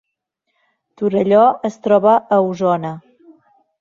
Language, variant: Catalan, Central